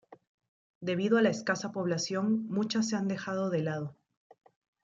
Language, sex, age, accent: Spanish, female, 19-29, Andino-Pacífico: Colombia, Perú, Ecuador, oeste de Bolivia y Venezuela andina